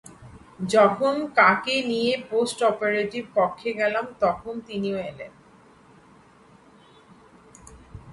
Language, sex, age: Bengali, female, 40-49